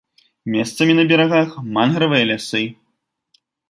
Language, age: Belarusian, 19-29